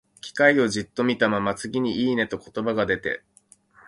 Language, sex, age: Japanese, male, 30-39